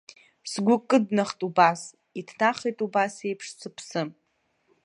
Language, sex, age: Abkhazian, female, under 19